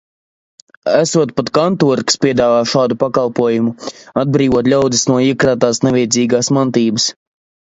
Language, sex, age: Latvian, male, 19-29